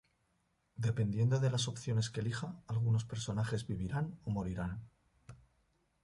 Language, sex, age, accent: Spanish, male, 40-49, España: Centro-Sur peninsular (Madrid, Toledo, Castilla-La Mancha)